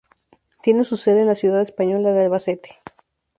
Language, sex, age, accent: Spanish, female, 19-29, México